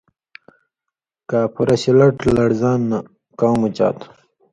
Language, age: Indus Kohistani, 30-39